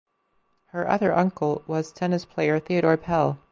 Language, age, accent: English, 19-29, United States English